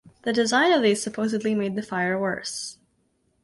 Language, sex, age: English, female, under 19